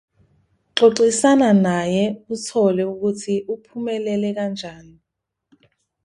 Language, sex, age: Zulu, female, 19-29